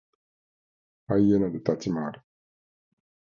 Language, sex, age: Japanese, male, 50-59